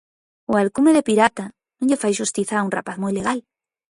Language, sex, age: Galician, female, 30-39